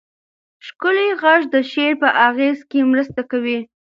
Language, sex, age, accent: Pashto, female, under 19, کندهاری لهجه